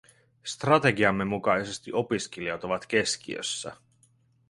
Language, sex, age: Finnish, male, 30-39